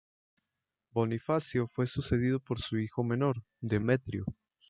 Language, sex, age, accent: Spanish, male, 19-29, México